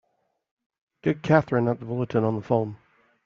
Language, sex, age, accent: English, male, 30-39, United States English